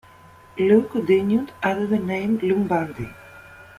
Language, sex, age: English, female, 30-39